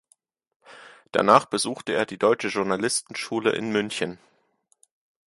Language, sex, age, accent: German, male, 30-39, Deutschland Deutsch